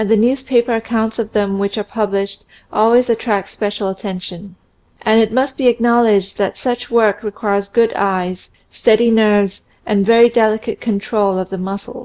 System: none